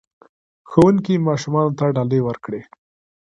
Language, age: Pashto, 19-29